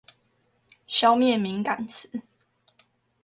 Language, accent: Chinese, 出生地：臺中市